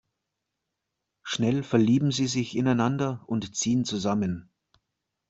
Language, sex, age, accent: German, male, 40-49, Deutschland Deutsch